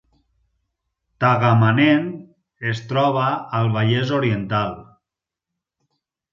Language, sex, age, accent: Catalan, male, 30-39, valencià